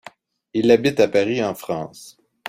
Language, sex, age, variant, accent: French, male, 40-49, Français d'Amérique du Nord, Français du Canada